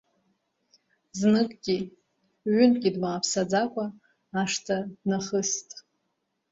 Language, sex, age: Abkhazian, female, 30-39